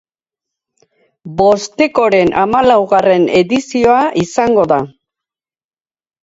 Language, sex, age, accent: Basque, female, 70-79, Erdialdekoa edo Nafarra (Gipuzkoa, Nafarroa)